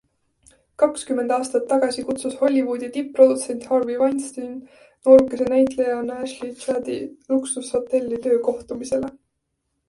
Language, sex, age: Estonian, female, 19-29